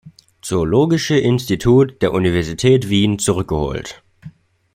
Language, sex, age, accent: German, male, 19-29, Deutschland Deutsch